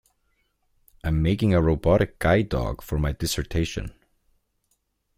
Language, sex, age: English, male, 19-29